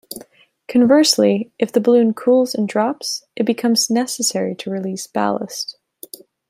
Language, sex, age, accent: English, female, 19-29, Canadian English